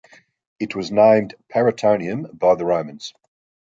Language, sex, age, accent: English, male, 60-69, Australian English